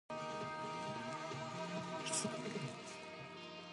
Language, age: English, under 19